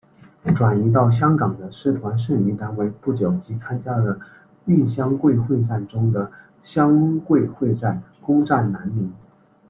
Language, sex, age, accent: Chinese, male, 19-29, 出生地：四川省